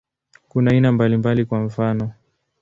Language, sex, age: Swahili, male, 19-29